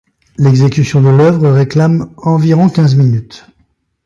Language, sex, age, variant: French, male, 70-79, Français de métropole